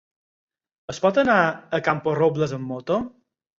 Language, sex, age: Catalan, male, 40-49